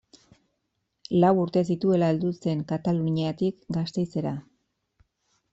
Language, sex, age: Basque, female, 40-49